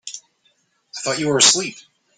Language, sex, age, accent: English, male, 40-49, United States English